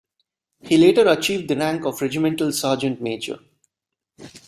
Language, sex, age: English, male, 19-29